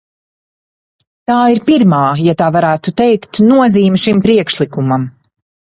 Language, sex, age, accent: Latvian, female, 40-49, bez akcenta